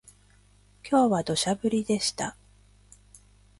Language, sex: Japanese, female